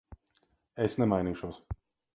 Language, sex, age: Latvian, male, 40-49